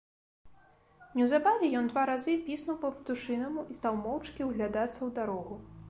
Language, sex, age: Belarusian, female, 19-29